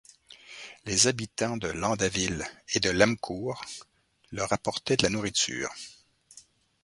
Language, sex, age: French, male, 50-59